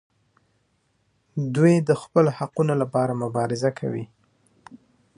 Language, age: Pashto, 19-29